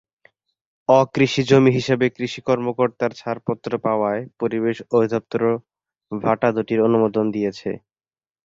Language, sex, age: Bengali, male, 19-29